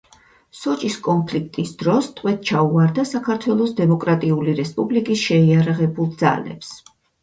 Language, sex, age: Georgian, female, 50-59